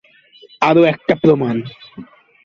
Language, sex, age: Bengali, male, 19-29